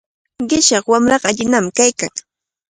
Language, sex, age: Cajatambo North Lima Quechua, female, 30-39